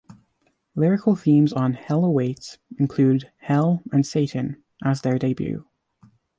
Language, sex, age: English, male, under 19